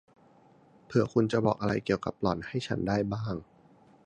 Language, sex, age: Thai, male, 30-39